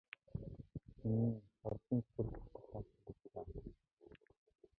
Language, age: Mongolian, 19-29